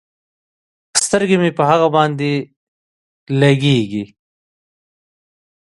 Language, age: Pashto, 30-39